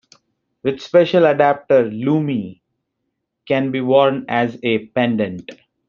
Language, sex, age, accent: English, male, 30-39, India and South Asia (India, Pakistan, Sri Lanka)